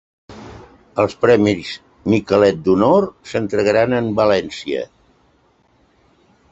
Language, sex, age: Catalan, male, 70-79